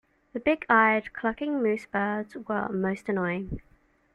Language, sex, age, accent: English, female, under 19, England English